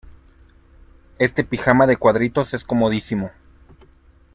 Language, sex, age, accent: Spanish, male, 19-29, México